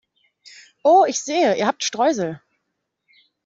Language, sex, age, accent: German, female, 19-29, Deutschland Deutsch